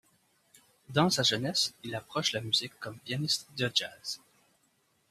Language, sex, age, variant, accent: French, male, 30-39, Français d'Amérique du Nord, Français du Canada